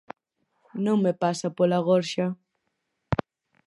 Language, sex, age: Galician, female, 19-29